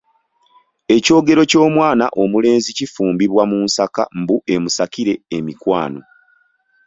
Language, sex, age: Ganda, male, 30-39